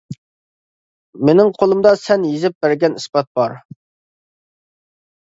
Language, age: Uyghur, 19-29